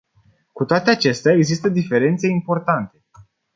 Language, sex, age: Romanian, male, 19-29